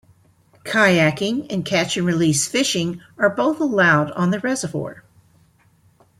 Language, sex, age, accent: English, female, 60-69, United States English